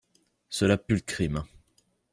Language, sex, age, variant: French, male, 19-29, Français de métropole